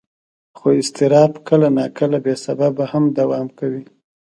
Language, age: Pashto, 19-29